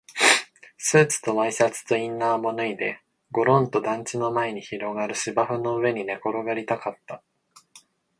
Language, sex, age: Japanese, male, 19-29